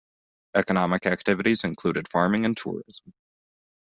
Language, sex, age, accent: English, male, 19-29, United States English